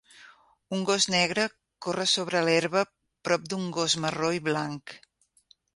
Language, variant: Catalan, Central